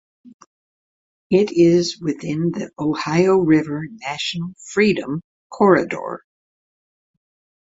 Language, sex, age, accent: English, female, 60-69, United States English